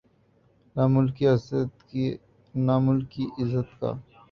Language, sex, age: Urdu, male, 19-29